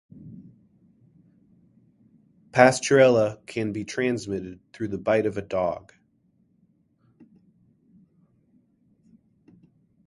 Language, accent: English, United States English; Midwestern